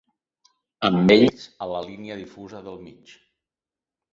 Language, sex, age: Catalan, male, 50-59